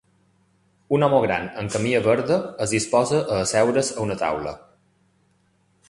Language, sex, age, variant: Catalan, male, 30-39, Balear